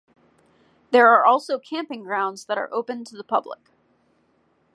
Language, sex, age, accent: English, female, 19-29, United States English